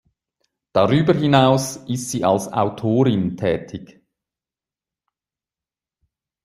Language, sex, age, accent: German, male, 40-49, Schweizerdeutsch